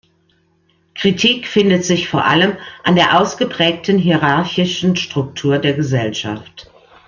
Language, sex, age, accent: German, female, 40-49, Deutschland Deutsch